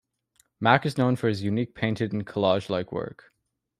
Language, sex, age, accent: English, male, under 19, Canadian English